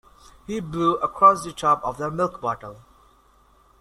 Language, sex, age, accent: English, male, under 19, India and South Asia (India, Pakistan, Sri Lanka)